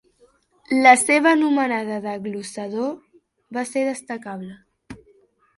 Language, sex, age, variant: Catalan, female, 40-49, Central